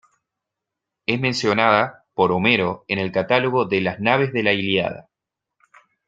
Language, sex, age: Spanish, male, 19-29